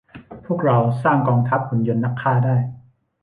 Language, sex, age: Thai, male, 19-29